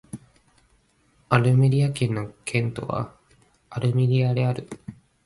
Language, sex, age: Japanese, male, 19-29